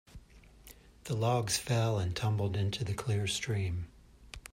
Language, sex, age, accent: English, male, 50-59, United States English